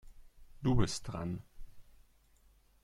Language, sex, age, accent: German, male, 19-29, Deutschland Deutsch